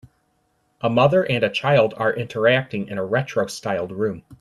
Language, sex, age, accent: English, male, 19-29, United States English